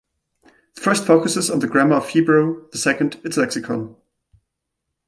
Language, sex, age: English, male, 19-29